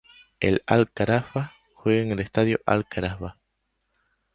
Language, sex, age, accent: Spanish, male, 19-29, España: Islas Canarias